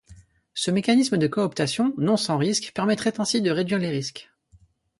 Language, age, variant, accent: French, 19-29, Français de métropole, Français de l'est de la France